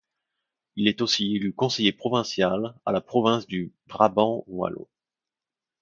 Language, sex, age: French, male, 30-39